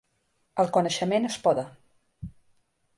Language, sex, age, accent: Catalan, female, 40-49, balear; central